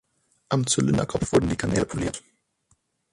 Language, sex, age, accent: German, female, 19-29, Deutschland Deutsch